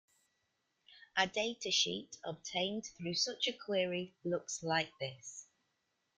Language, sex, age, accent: English, female, 40-49, England English